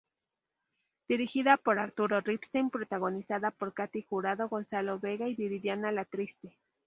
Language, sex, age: Spanish, female, 19-29